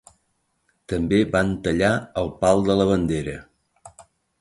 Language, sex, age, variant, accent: Catalan, male, 50-59, Nord-Occidental, nord-occidental